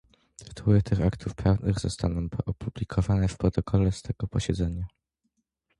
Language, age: Polish, under 19